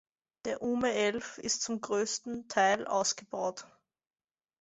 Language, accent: German, Österreichisches Deutsch